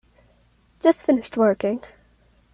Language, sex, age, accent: English, female, under 19, United States English